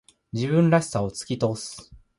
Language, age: Japanese, 19-29